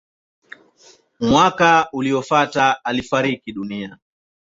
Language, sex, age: Swahili, male, 19-29